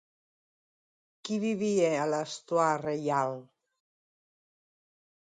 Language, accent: Catalan, Lleidatà